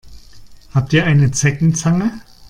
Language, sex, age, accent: German, male, 50-59, Deutschland Deutsch